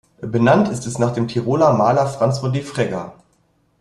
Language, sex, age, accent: German, male, 30-39, Deutschland Deutsch